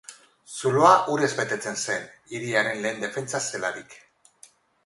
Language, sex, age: Basque, female, 50-59